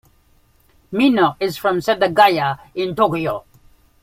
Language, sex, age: English, female, 60-69